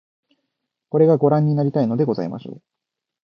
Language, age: Japanese, 19-29